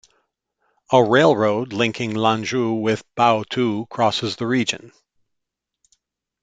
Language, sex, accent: English, male, United States English